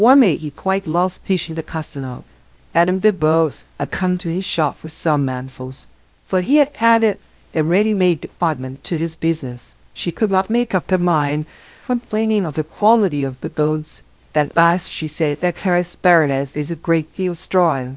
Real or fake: fake